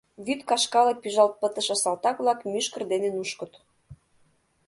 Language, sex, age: Mari, female, 30-39